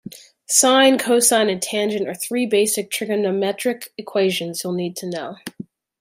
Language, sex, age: English, female, 30-39